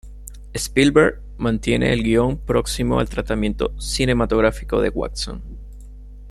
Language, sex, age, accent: Spanish, male, 30-39, Caribe: Cuba, Venezuela, Puerto Rico, República Dominicana, Panamá, Colombia caribeña, México caribeño, Costa del golfo de México